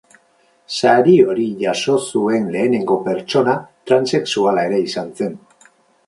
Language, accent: Basque, Mendebalekoa (Araba, Bizkaia, Gipuzkoako mendebaleko herri batzuk)